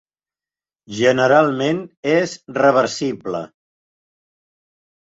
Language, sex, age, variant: Catalan, male, 70-79, Central